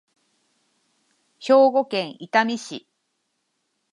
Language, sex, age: Japanese, female, 30-39